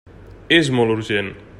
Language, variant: Catalan, Central